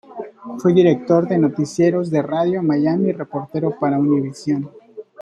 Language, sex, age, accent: Spanish, male, 19-29, México